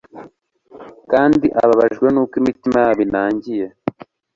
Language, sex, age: Kinyarwanda, male, 19-29